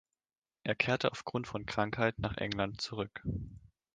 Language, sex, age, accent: German, male, 19-29, Deutschland Deutsch